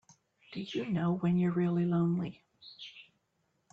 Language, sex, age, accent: English, female, 60-69, United States English